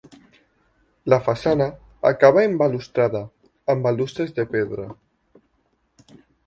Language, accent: Catalan, valencià